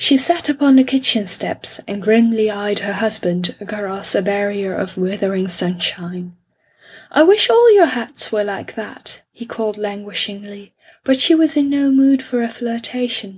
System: none